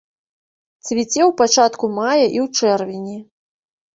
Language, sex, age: Belarusian, female, 30-39